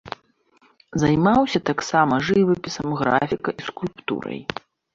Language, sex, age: Belarusian, female, 40-49